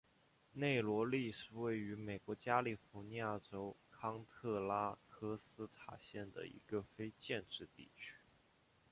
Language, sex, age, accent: Chinese, male, 19-29, 出生地：江西省